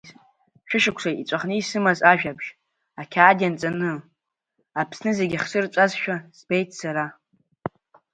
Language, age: Abkhazian, under 19